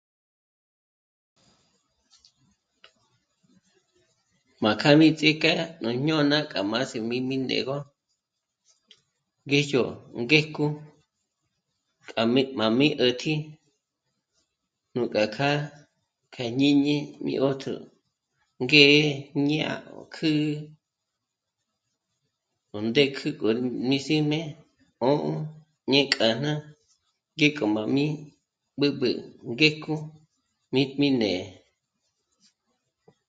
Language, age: Michoacán Mazahua, 19-29